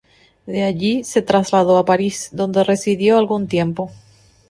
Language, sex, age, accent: Spanish, female, 30-39, Rioplatense: Argentina, Uruguay, este de Bolivia, Paraguay